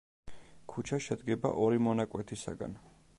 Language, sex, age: Georgian, male, 30-39